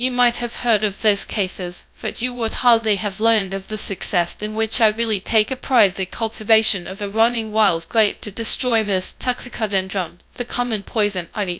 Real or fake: fake